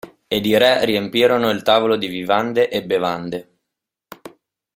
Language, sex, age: Italian, male, 19-29